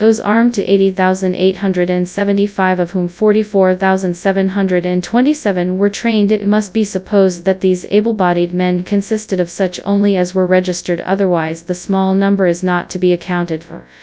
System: TTS, FastPitch